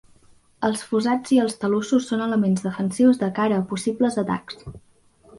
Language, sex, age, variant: Catalan, female, under 19, Central